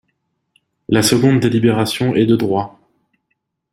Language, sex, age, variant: French, male, 30-39, Français de métropole